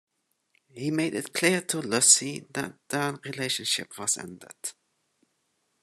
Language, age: English, 19-29